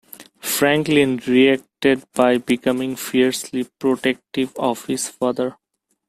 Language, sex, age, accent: English, male, 19-29, India and South Asia (India, Pakistan, Sri Lanka)